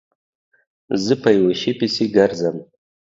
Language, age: Pashto, 30-39